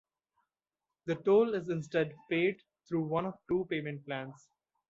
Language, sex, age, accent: English, male, 19-29, India and South Asia (India, Pakistan, Sri Lanka)